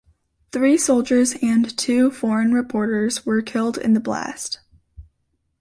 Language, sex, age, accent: English, female, under 19, United States English